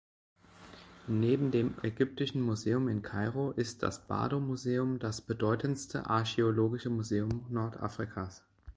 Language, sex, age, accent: German, male, 40-49, Deutschland Deutsch